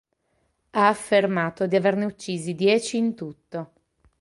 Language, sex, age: Italian, female, 30-39